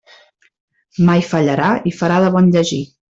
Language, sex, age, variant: Catalan, female, 40-49, Central